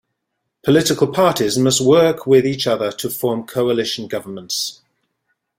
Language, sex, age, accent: English, male, 40-49, England English